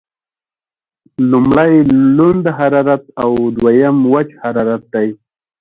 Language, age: Pashto, 30-39